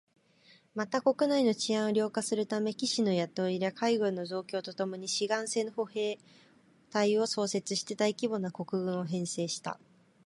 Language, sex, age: Japanese, female, 19-29